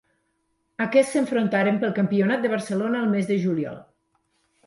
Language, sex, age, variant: Catalan, female, 40-49, Nord-Occidental